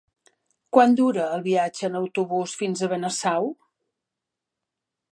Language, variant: Catalan, Central